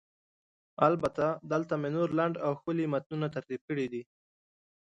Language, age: Pashto, 19-29